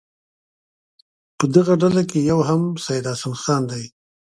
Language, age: Pashto, 60-69